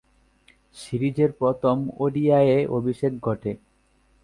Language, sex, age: Bengali, male, under 19